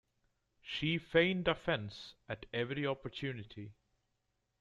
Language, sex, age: English, male, 30-39